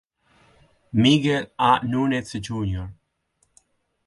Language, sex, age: Italian, male, 50-59